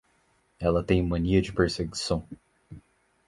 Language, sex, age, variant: Portuguese, male, 19-29, Portuguese (Brasil)